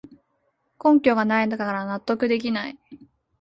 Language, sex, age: Japanese, female, 19-29